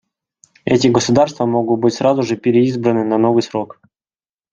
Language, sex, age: Russian, male, 19-29